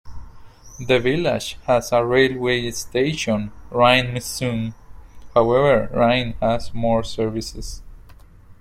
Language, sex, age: English, male, 30-39